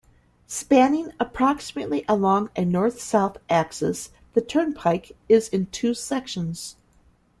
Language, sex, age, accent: English, female, 50-59, United States English